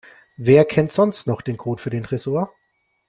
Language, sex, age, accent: German, male, 19-29, Deutschland Deutsch